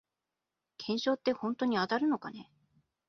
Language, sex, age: Japanese, female, 19-29